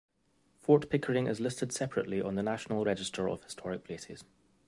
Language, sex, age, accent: English, male, 19-29, Scottish English